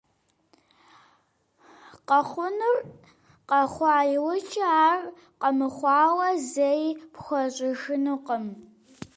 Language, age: Kabardian, under 19